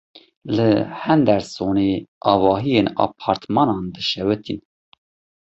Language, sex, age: Kurdish, male, 40-49